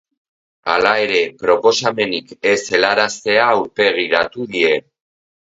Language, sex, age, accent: Basque, male, 50-59, Erdialdekoa edo Nafarra (Gipuzkoa, Nafarroa)